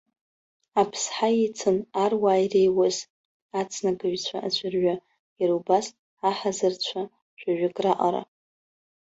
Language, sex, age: Abkhazian, female, under 19